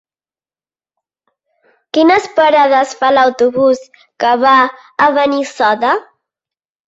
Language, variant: Catalan, Central